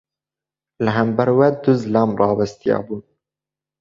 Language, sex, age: Kurdish, male, 19-29